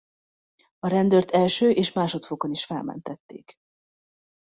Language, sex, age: Hungarian, female, 19-29